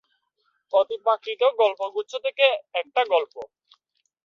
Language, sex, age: Bengali, male, 19-29